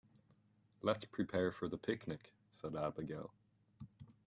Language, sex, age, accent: English, male, 19-29, Irish English